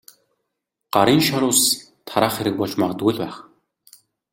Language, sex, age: Mongolian, male, 19-29